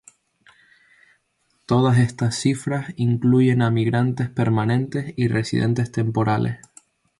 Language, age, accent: Spanish, 19-29, España: Islas Canarias